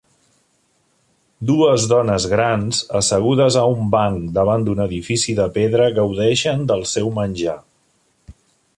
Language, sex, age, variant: Catalan, male, 50-59, Central